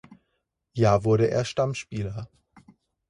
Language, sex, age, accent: German, male, 19-29, Deutschland Deutsch